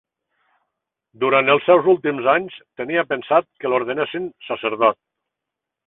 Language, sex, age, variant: Catalan, male, 50-59, Septentrional